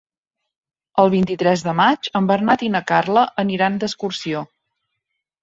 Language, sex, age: Catalan, female, 50-59